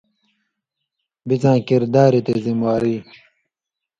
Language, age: Indus Kohistani, 30-39